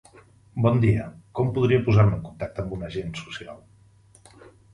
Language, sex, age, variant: Catalan, male, 50-59, Central